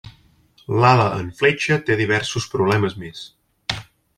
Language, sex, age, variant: Catalan, male, 30-39, Central